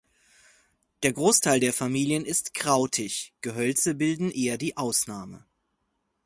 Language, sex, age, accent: German, male, 40-49, Deutschland Deutsch